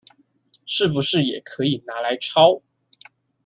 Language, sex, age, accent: Chinese, male, 19-29, 出生地：新北市